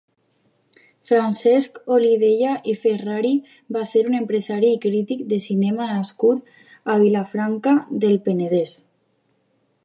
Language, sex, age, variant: Catalan, female, under 19, Alacantí